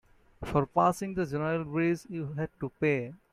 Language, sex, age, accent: English, male, 19-29, India and South Asia (India, Pakistan, Sri Lanka)